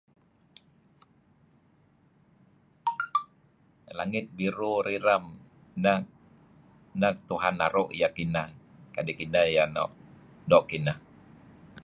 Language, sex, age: Kelabit, male, 50-59